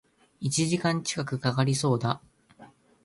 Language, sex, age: Japanese, male, 19-29